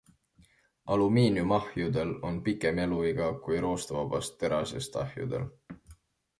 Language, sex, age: Estonian, male, 19-29